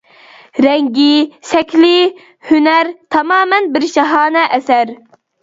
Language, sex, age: Uyghur, female, 30-39